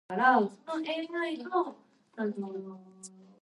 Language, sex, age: Tatar, female, under 19